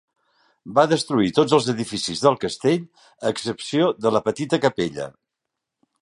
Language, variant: Catalan, Central